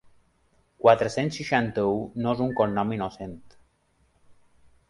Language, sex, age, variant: Catalan, male, 30-39, Balear